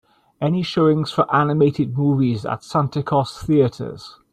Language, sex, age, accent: English, male, 60-69, Welsh English